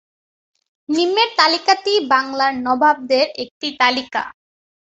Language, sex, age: Bengali, female, under 19